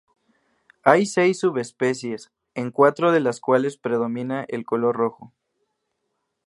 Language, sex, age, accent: Spanish, male, 19-29, México